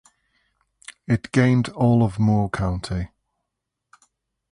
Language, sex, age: English, male, 50-59